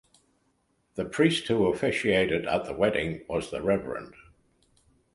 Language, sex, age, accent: English, male, 70-79, England English